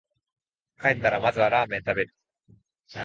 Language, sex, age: Japanese, male, 19-29